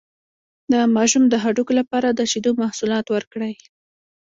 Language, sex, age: Pashto, female, 19-29